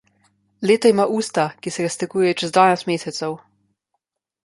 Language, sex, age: Slovenian, female, under 19